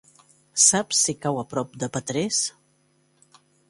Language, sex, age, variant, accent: Catalan, female, 50-59, Central, central